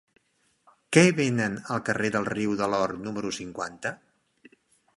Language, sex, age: Catalan, male, 50-59